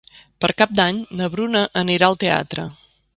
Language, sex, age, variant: Catalan, female, 40-49, Central